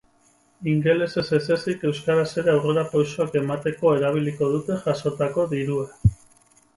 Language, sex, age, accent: Basque, male, 30-39, Mendebalekoa (Araba, Bizkaia, Gipuzkoako mendebaleko herri batzuk)